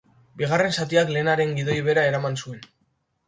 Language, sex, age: Basque, male, under 19